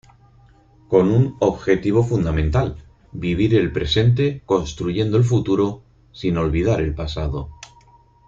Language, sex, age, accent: Spanish, male, 50-59, España: Norte peninsular (Asturias, Castilla y León, Cantabria, País Vasco, Navarra, Aragón, La Rioja, Guadalajara, Cuenca)